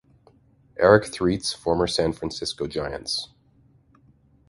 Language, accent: English, Canadian English